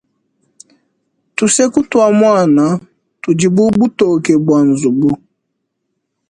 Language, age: Luba-Lulua, 30-39